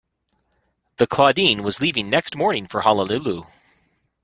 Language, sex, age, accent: English, male, 40-49, United States English